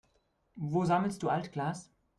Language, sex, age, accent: German, male, 19-29, Deutschland Deutsch